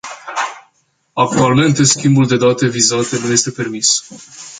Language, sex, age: Romanian, male, 19-29